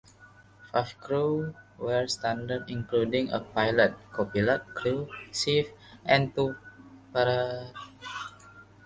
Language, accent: English, Malaysian English